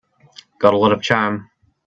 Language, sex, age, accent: English, male, 19-29, New Zealand English